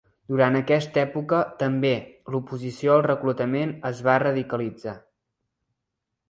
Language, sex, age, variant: Catalan, male, 19-29, Central